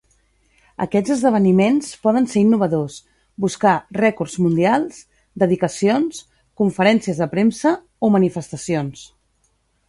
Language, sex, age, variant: Catalan, female, 40-49, Central